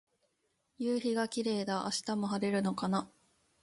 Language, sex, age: Japanese, female, 19-29